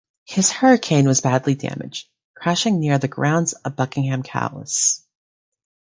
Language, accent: English, United States English